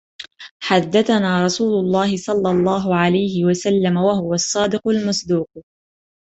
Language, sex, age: Arabic, female, 19-29